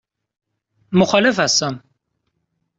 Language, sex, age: Persian, male, 19-29